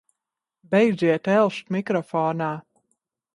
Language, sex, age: Latvian, female, 30-39